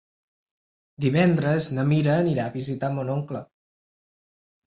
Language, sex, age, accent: Catalan, male, 19-29, central; septentrional